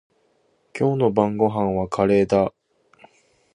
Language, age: Japanese, 19-29